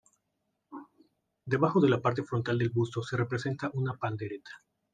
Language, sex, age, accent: Spanish, male, 19-29, México